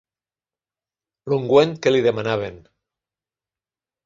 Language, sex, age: Catalan, male, 50-59